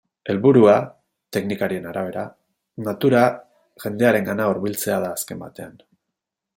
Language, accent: Basque, Mendebalekoa (Araba, Bizkaia, Gipuzkoako mendebaleko herri batzuk)